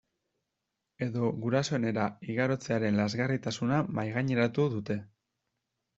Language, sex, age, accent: Basque, male, 19-29, Mendebalekoa (Araba, Bizkaia, Gipuzkoako mendebaleko herri batzuk)